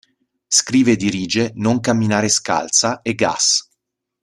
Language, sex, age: Italian, male, 30-39